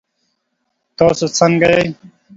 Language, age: Pashto, 19-29